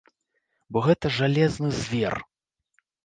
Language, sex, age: Belarusian, male, 19-29